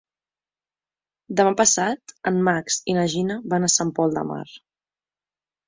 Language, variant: Catalan, Central